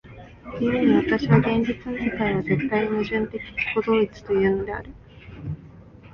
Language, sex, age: Japanese, female, 19-29